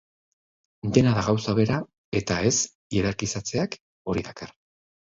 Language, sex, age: Basque, male, 40-49